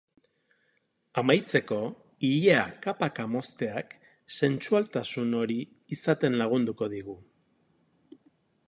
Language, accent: Basque, Erdialdekoa edo Nafarra (Gipuzkoa, Nafarroa)